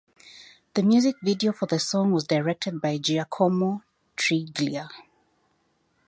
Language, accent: English, Kenyan